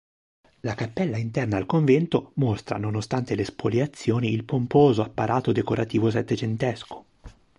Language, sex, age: Italian, male, 30-39